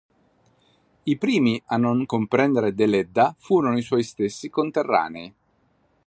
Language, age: Italian, 30-39